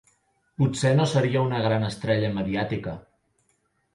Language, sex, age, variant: Catalan, male, 30-39, Central